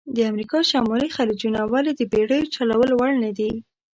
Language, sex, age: Pashto, female, under 19